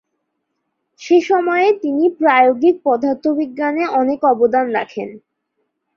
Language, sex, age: Bengali, female, 19-29